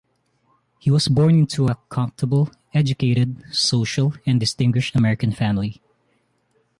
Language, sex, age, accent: English, male, 19-29, Filipino